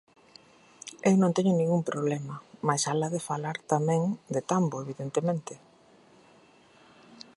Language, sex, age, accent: Galician, female, 50-59, Central (gheada)